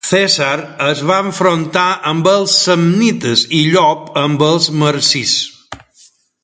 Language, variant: Catalan, Balear